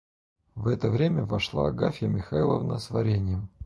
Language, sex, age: Russian, male, 30-39